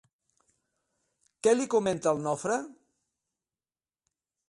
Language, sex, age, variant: Catalan, male, 60-69, Central